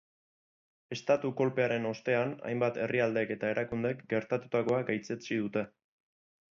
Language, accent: Basque, Erdialdekoa edo Nafarra (Gipuzkoa, Nafarroa)